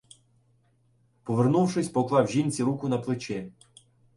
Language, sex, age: Ukrainian, male, 19-29